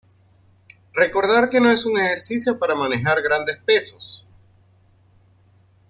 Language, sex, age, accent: Spanish, male, 40-49, Caribe: Cuba, Venezuela, Puerto Rico, República Dominicana, Panamá, Colombia caribeña, México caribeño, Costa del golfo de México